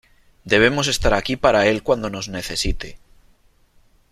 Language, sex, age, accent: Spanish, male, 30-39, España: Norte peninsular (Asturias, Castilla y León, Cantabria, País Vasco, Navarra, Aragón, La Rioja, Guadalajara, Cuenca)